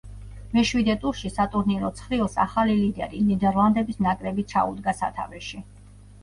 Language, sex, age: Georgian, female, 40-49